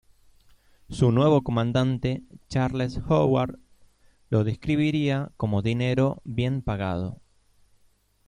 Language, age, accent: Spanish, 30-39, Rioplatense: Argentina, Uruguay, este de Bolivia, Paraguay